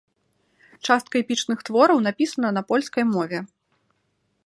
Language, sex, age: Belarusian, female, 30-39